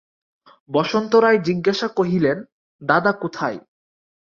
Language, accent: Bengali, Bangladeshi; শুদ্ধ বাংলা